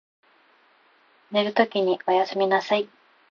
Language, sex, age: Japanese, female, 19-29